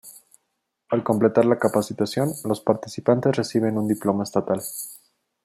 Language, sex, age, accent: Spanish, female, 60-69, México